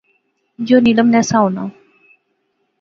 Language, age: Pahari-Potwari, 19-29